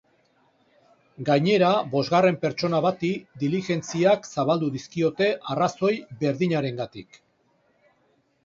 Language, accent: Basque, Erdialdekoa edo Nafarra (Gipuzkoa, Nafarroa)